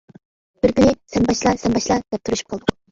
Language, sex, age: Uyghur, female, under 19